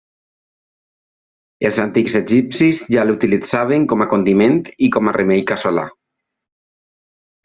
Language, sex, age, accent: Catalan, male, 30-39, valencià